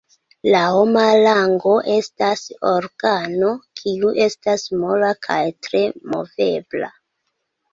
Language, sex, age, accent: Esperanto, female, 19-29, Internacia